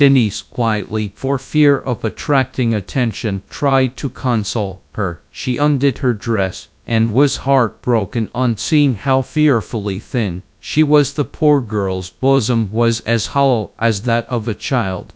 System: TTS, GradTTS